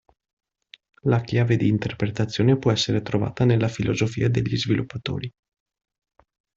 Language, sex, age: Italian, male, 30-39